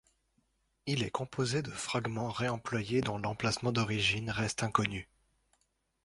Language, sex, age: French, male, 19-29